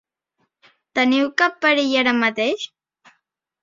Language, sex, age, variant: Catalan, male, under 19, Central